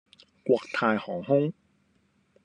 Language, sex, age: Cantonese, male, 19-29